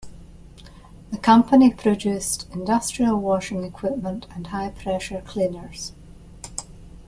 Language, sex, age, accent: English, female, 50-59, Scottish English